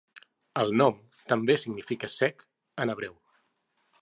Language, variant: Catalan, Central